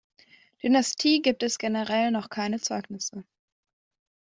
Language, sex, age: German, female, under 19